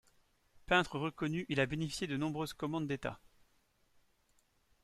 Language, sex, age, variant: French, male, 40-49, Français de métropole